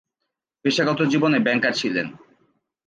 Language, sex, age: Bengali, male, 19-29